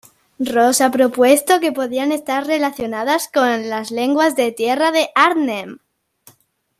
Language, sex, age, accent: Spanish, male, 40-49, España: Norte peninsular (Asturias, Castilla y León, Cantabria, País Vasco, Navarra, Aragón, La Rioja, Guadalajara, Cuenca)